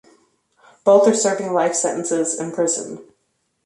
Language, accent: English, United States English